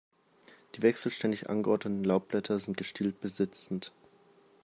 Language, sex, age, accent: German, male, 19-29, Deutschland Deutsch